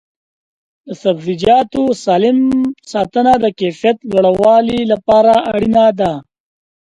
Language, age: Pashto, 19-29